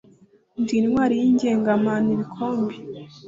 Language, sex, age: Kinyarwanda, female, 19-29